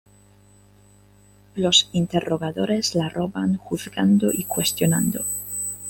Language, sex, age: Spanish, female, 30-39